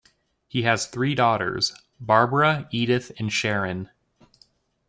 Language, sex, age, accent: English, male, 19-29, United States English